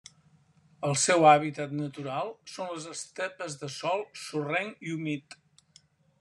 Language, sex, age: Catalan, male, 70-79